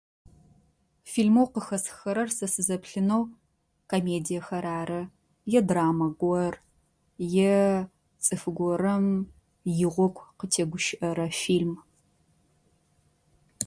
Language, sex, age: Adyghe, female, 30-39